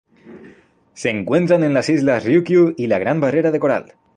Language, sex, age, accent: Spanish, male, 19-29, España: Centro-Sur peninsular (Madrid, Toledo, Castilla-La Mancha)